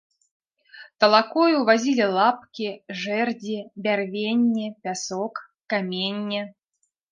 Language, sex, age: Belarusian, female, 30-39